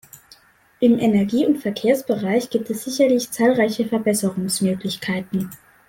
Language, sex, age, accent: German, male, under 19, Deutschland Deutsch